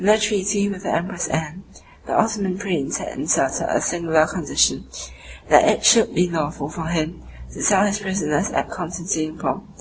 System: none